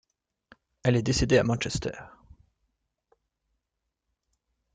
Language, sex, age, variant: French, male, 19-29, Français de métropole